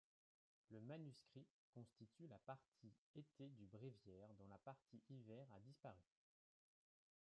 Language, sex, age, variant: French, male, 30-39, Français de métropole